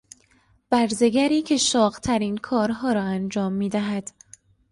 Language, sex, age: Persian, female, 19-29